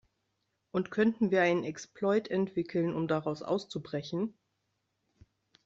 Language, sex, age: German, female, 30-39